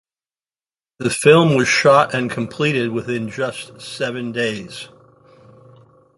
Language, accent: English, United States English